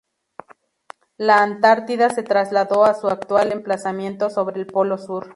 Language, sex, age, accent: Spanish, female, 30-39, México